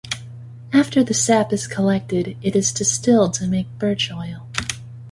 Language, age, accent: English, 19-29, United States English